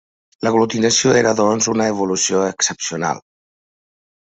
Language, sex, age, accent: Catalan, male, 50-59, valencià